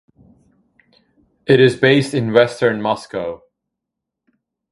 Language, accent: English, United States English